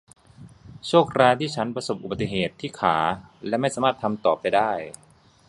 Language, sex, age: Thai, male, 30-39